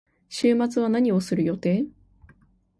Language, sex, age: Japanese, female, 19-29